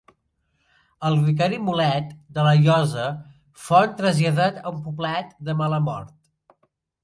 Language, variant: Catalan, Central